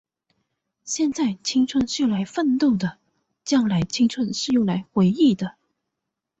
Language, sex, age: Chinese, female, 19-29